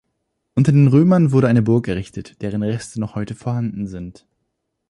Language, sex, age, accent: German, male, 19-29, Deutschland Deutsch